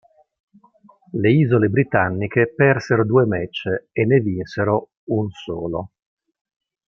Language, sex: Italian, male